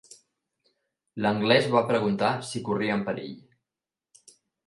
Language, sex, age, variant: Catalan, male, 19-29, Central